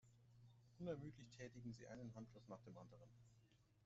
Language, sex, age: German, male, 30-39